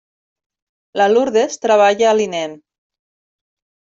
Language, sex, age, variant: Catalan, female, 40-49, Central